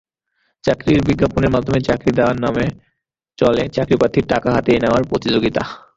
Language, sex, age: Bengali, male, 19-29